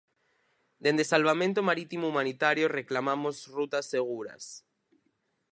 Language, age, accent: Galician, 19-29, Central (gheada)